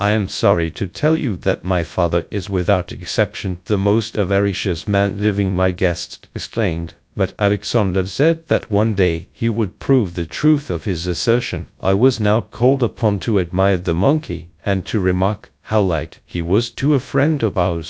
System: TTS, GradTTS